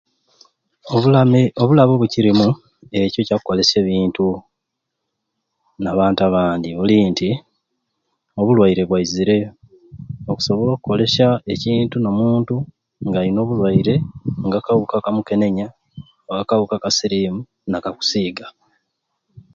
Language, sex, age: Ruuli, male, 30-39